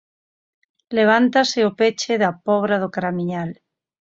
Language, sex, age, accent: Galician, female, 30-39, Normativo (estándar)